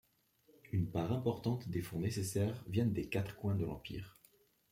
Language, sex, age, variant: French, male, 30-39, Français de métropole